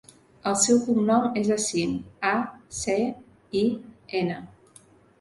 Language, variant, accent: Catalan, Central, central